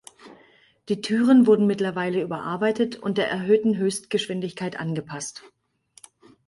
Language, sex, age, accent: German, female, 40-49, Deutschland Deutsch